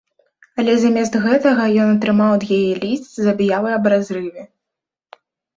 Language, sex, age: Belarusian, female, under 19